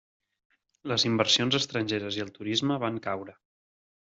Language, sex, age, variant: Catalan, male, 19-29, Central